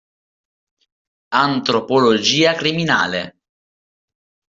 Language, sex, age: Italian, male, 19-29